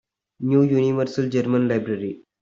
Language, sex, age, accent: English, male, 19-29, India and South Asia (India, Pakistan, Sri Lanka)